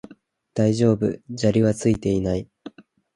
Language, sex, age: Japanese, male, 19-29